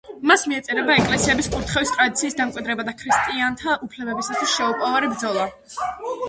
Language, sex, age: Georgian, female, under 19